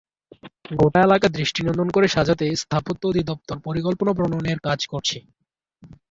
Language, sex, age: Bengali, male, under 19